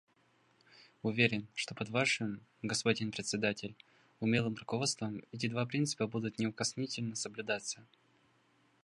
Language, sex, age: Russian, male, under 19